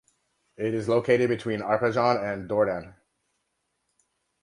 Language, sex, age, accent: English, male, 40-49, United States English